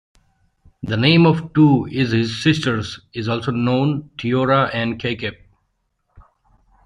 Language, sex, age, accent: English, male, 19-29, United States English